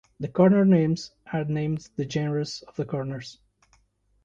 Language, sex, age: English, male, 30-39